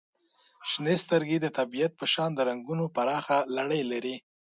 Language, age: Pashto, 19-29